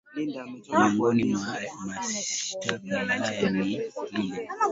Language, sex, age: Swahili, male, 19-29